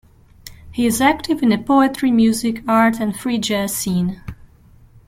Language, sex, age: English, female, 40-49